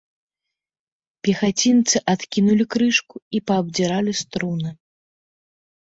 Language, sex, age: Belarusian, female, 30-39